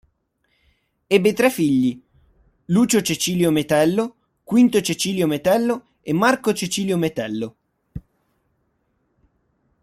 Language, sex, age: Italian, male, 19-29